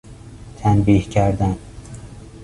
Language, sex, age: Persian, male, 19-29